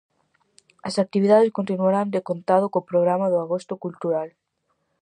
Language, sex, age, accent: Galician, female, under 19, Atlántico (seseo e gheada)